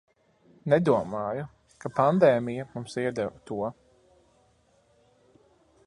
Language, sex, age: Latvian, male, 30-39